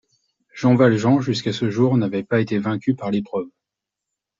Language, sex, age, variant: French, male, 40-49, Français de métropole